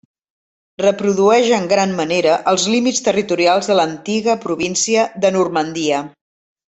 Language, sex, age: Catalan, female, 50-59